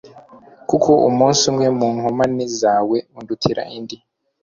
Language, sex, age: Kinyarwanda, male, 19-29